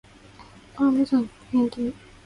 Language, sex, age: Japanese, female, 19-29